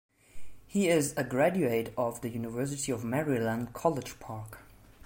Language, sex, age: English, male, 19-29